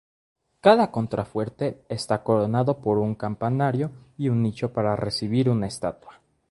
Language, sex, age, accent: Spanish, male, 19-29, México